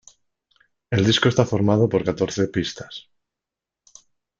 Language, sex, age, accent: Spanish, male, 40-49, España: Norte peninsular (Asturias, Castilla y León, Cantabria, País Vasco, Navarra, Aragón, La Rioja, Guadalajara, Cuenca)